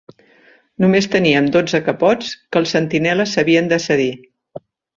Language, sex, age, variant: Catalan, female, 60-69, Central